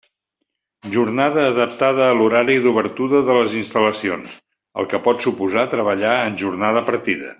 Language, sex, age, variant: Catalan, male, 70-79, Central